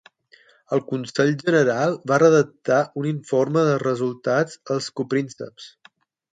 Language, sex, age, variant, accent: Catalan, male, 30-39, Balear, menorquí